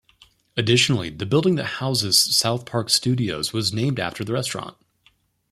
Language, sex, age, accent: English, male, 19-29, United States English